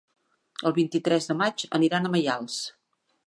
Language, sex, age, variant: Catalan, female, 50-59, Central